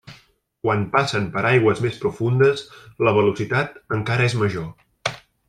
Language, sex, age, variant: Catalan, male, 30-39, Central